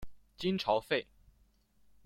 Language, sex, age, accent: Chinese, male, under 19, 出生地：湖北省